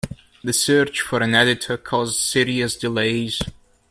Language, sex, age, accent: English, male, 19-29, Scottish English